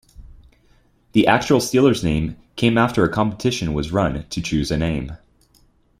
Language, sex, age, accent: English, male, 19-29, United States English